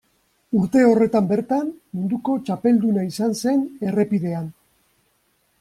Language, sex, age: Basque, male, 50-59